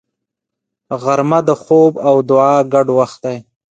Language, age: Pashto, 19-29